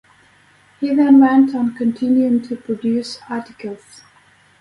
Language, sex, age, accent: English, female, 30-39, United States English